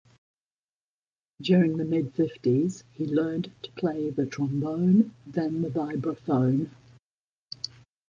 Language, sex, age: English, female, 70-79